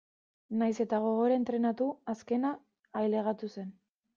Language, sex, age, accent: Basque, female, 19-29, Mendebalekoa (Araba, Bizkaia, Gipuzkoako mendebaleko herri batzuk)